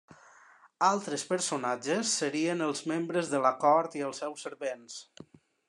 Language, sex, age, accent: Catalan, male, 30-39, valencià